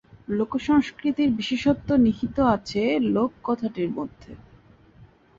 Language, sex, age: Bengali, female, 19-29